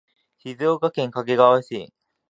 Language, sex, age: Japanese, male, 19-29